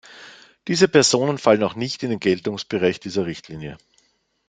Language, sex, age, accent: German, male, 50-59, Österreichisches Deutsch